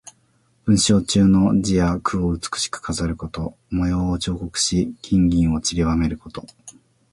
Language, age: Japanese, 19-29